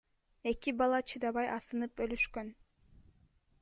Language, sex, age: Kyrgyz, female, 19-29